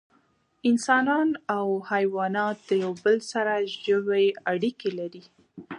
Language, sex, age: Pashto, female, 19-29